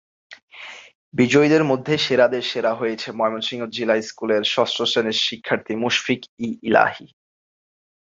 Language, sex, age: Bengali, male, 19-29